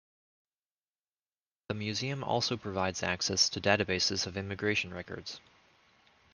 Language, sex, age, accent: English, male, 30-39, United States English